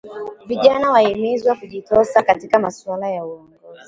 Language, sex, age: Swahili, female, 19-29